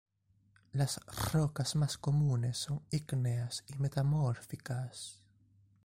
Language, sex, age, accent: Spanish, male, 19-29, España: Sur peninsular (Andalucia, Extremadura, Murcia)